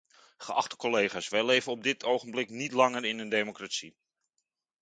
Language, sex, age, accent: Dutch, male, 40-49, Nederlands Nederlands